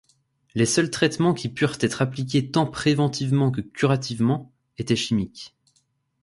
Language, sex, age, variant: French, male, 19-29, Français de métropole